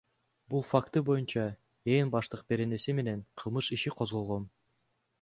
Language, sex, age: Kyrgyz, male, 19-29